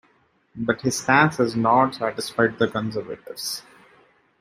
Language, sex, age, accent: English, male, 19-29, India and South Asia (India, Pakistan, Sri Lanka)